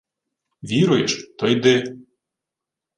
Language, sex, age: Ukrainian, male, 30-39